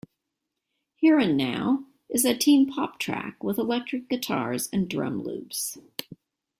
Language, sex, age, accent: English, female, 60-69, United States English